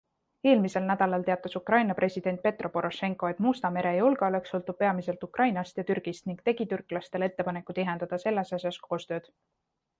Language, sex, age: Estonian, female, 19-29